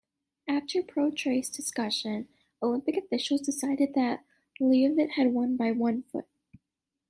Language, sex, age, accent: English, female, under 19, United States English